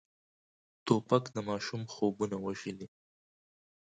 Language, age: Pashto, 19-29